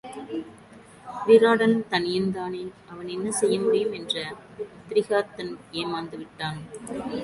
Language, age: Tamil, 40-49